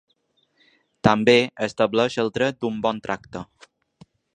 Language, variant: Catalan, Balear